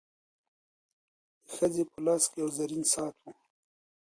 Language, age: Pashto, 30-39